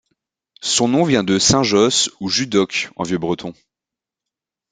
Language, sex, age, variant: French, male, 19-29, Français de métropole